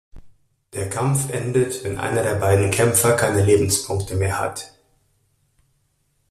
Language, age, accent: German, 30-39, Deutschland Deutsch